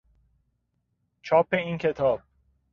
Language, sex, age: Persian, male, 30-39